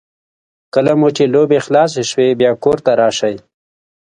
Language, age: Pashto, 40-49